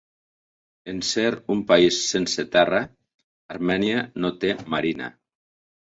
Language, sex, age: Catalan, male, 60-69